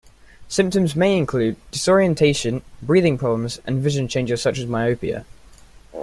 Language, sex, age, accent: English, male, under 19, England English